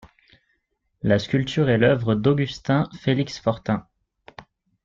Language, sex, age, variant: French, male, 19-29, Français de métropole